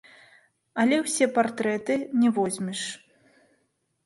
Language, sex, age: Belarusian, female, 30-39